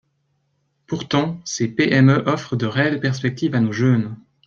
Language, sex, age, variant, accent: French, male, 19-29, Français d'Europe, Français de Suisse